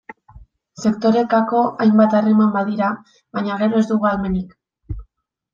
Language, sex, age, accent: Basque, female, 19-29, Mendebalekoa (Araba, Bizkaia, Gipuzkoako mendebaleko herri batzuk)